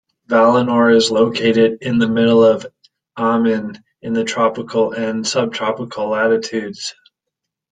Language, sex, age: English, male, 30-39